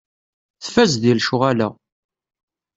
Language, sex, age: Kabyle, male, 30-39